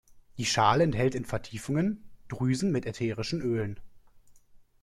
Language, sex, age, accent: German, male, 19-29, Deutschland Deutsch